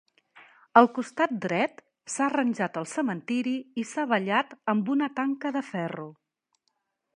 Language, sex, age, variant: Catalan, female, 50-59, Central